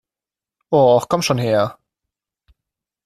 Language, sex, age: German, male, 19-29